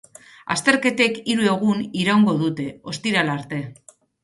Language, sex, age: Basque, female, 40-49